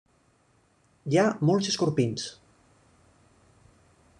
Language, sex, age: Catalan, male, 40-49